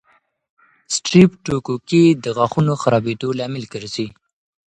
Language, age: Pashto, 19-29